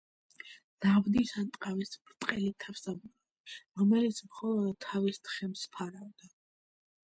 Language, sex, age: Georgian, female, under 19